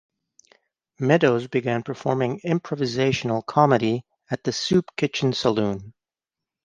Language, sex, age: English, male, 40-49